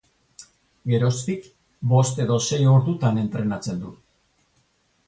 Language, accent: Basque, Erdialdekoa edo Nafarra (Gipuzkoa, Nafarroa)